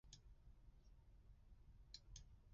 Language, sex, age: Japanese, male, 30-39